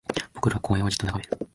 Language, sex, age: Japanese, male, 19-29